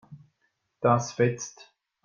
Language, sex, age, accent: German, male, 50-59, Schweizerdeutsch